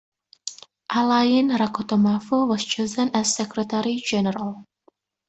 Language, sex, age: English, female, 19-29